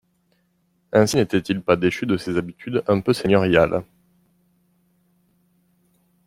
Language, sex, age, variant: French, male, 30-39, Français de métropole